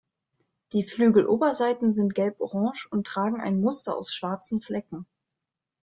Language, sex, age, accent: German, female, 19-29, Deutschland Deutsch